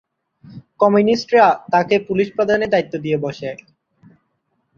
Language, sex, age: Bengali, male, 19-29